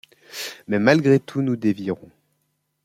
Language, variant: French, Français de métropole